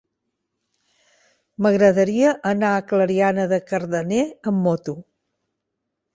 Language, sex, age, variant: Catalan, female, 60-69, Central